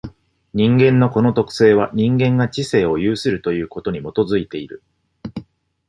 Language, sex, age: Japanese, male, 40-49